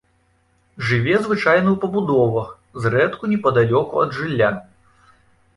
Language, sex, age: Belarusian, male, 19-29